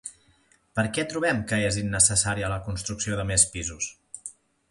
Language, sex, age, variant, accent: Catalan, male, 30-39, Central, central